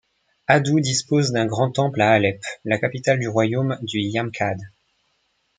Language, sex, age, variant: French, male, 19-29, Français de métropole